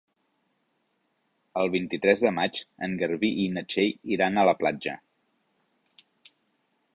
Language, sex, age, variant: Catalan, male, 30-39, Central